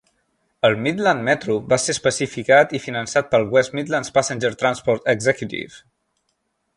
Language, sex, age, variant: Catalan, male, 19-29, Central